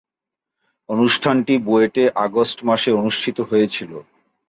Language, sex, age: Bengali, male, 40-49